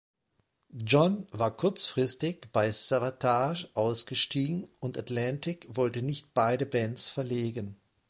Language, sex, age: German, male, 40-49